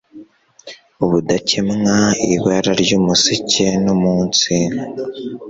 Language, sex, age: Kinyarwanda, male, 19-29